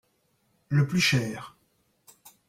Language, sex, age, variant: French, male, 40-49, Français de métropole